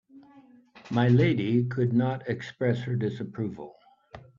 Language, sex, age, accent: English, male, 60-69, United States English